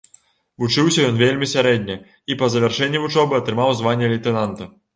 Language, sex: Belarusian, male